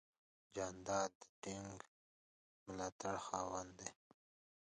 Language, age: Pashto, 19-29